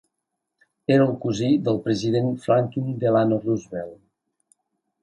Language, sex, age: Catalan, male, 50-59